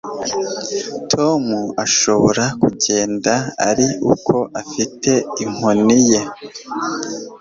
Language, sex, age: Kinyarwanda, male, 19-29